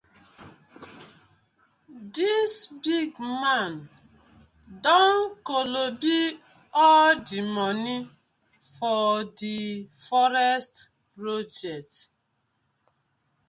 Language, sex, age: Nigerian Pidgin, female, 30-39